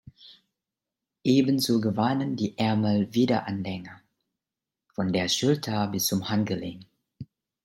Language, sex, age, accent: German, male, 30-39, Deutschland Deutsch